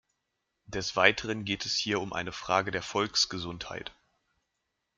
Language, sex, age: German, male, 19-29